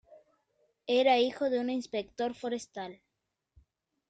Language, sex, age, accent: Spanish, female, under 19, Chileno: Chile, Cuyo